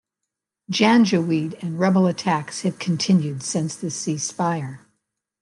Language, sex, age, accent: English, female, 70-79, United States English